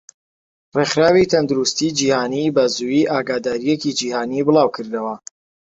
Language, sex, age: Central Kurdish, male, 19-29